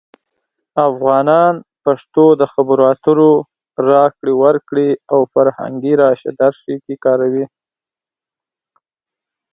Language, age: Pashto, 30-39